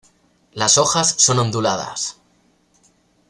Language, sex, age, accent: Spanish, male, 19-29, España: Norte peninsular (Asturias, Castilla y León, Cantabria, País Vasco, Navarra, Aragón, La Rioja, Guadalajara, Cuenca)